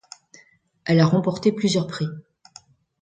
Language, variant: French, Français de métropole